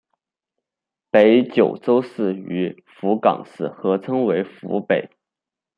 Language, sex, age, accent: Chinese, male, 19-29, 出生地：四川省